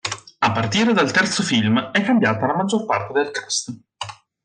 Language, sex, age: Italian, male, 19-29